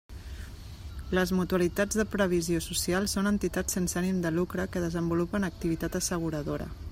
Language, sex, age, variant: Catalan, female, 30-39, Central